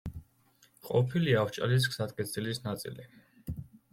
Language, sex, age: Georgian, male, 19-29